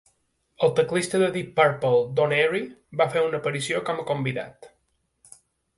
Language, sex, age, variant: Catalan, male, 30-39, Balear